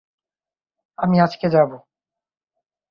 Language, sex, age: Bengali, male, 30-39